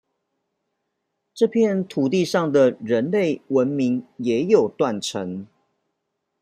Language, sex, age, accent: Chinese, male, 40-49, 出生地：臺北市